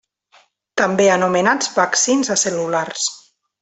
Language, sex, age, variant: Catalan, female, 30-39, Nord-Occidental